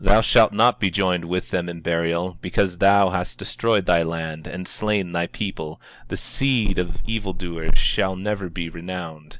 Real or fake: real